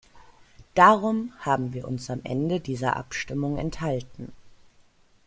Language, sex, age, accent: German, female, 30-39, Deutschland Deutsch